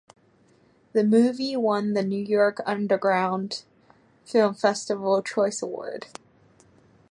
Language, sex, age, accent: English, male, 30-39, Canadian English